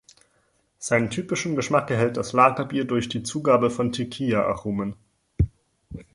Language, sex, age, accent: German, male, 19-29, Deutschland Deutsch